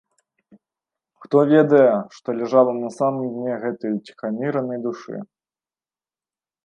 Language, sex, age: Belarusian, male, 19-29